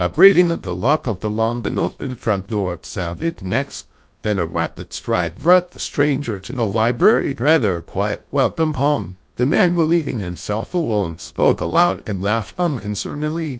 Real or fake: fake